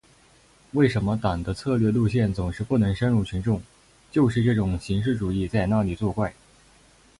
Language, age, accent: Chinese, under 19, 出生地：湖北省; 普通话